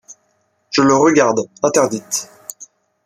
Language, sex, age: French, male, under 19